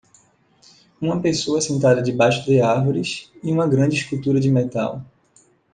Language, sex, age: Portuguese, male, 30-39